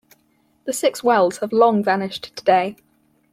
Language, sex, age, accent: English, female, 19-29, England English; New Zealand English